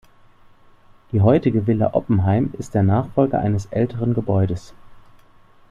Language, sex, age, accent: German, male, 30-39, Deutschland Deutsch